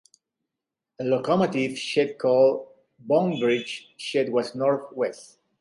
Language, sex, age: English, male, 40-49